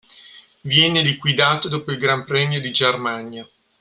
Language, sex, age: Italian, male, 30-39